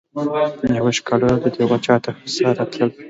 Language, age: Pashto, under 19